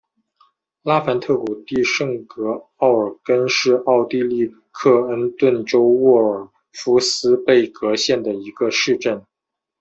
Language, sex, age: Chinese, male, 40-49